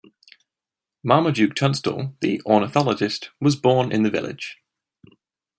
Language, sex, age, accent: English, male, 19-29, England English